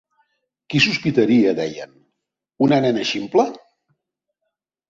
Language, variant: Catalan, Central